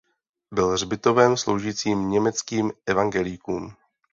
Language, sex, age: Czech, male, 30-39